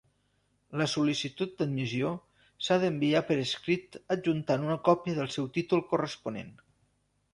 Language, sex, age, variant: Catalan, male, 40-49, Central